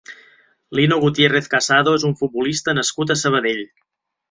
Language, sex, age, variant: Catalan, male, 30-39, Central